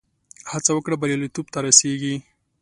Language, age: Pashto, 19-29